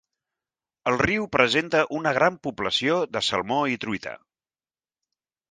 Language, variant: Catalan, Central